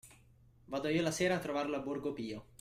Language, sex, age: Italian, male, 19-29